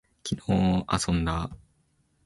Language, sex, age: Japanese, male, under 19